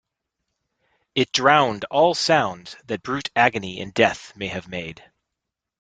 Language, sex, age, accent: English, male, 40-49, United States English